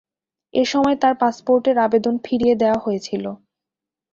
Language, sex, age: Bengali, female, under 19